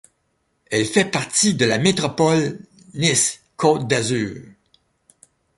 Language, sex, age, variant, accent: French, male, 60-69, Français d'Amérique du Nord, Français du Canada